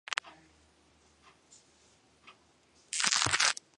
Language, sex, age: English, female, under 19